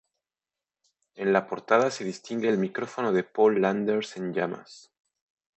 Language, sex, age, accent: Spanish, male, 30-39, México